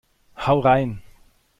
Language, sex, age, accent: German, male, 30-39, Deutschland Deutsch